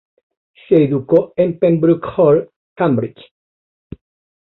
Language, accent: Spanish, Andino-Pacífico: Colombia, Perú, Ecuador, oeste de Bolivia y Venezuela andina